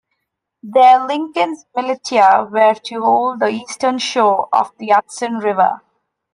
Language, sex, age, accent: English, female, 19-29, India and South Asia (India, Pakistan, Sri Lanka)